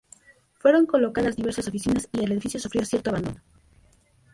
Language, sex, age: Spanish, female, 30-39